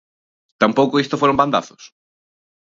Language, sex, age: Galician, male, 30-39